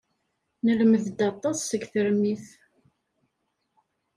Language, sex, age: Kabyle, female, 30-39